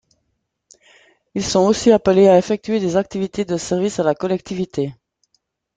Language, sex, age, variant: French, female, 40-49, Français de métropole